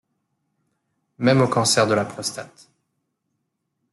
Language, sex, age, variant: French, male, 19-29, Français de métropole